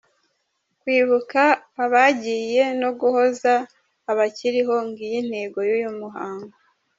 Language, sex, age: Kinyarwanda, male, 30-39